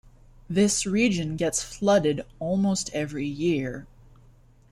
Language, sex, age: English, female, 19-29